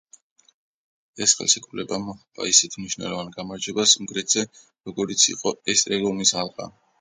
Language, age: Georgian, 19-29